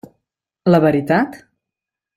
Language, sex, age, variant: Catalan, female, 19-29, Nord-Occidental